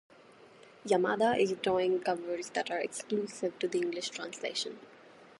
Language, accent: English, India and South Asia (India, Pakistan, Sri Lanka)